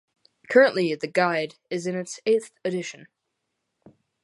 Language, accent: English, United States English